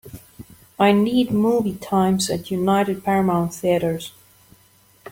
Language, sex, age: English, female, 30-39